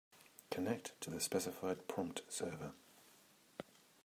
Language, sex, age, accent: English, male, 50-59, England English